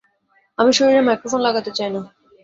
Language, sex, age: Bengali, female, 19-29